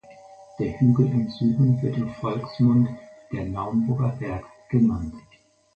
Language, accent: German, Deutschland Deutsch